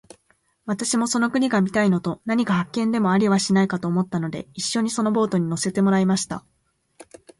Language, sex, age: Japanese, female, 19-29